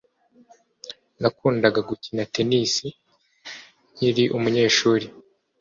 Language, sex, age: Kinyarwanda, male, 19-29